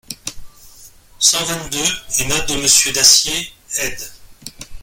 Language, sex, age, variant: French, male, 40-49, Français de métropole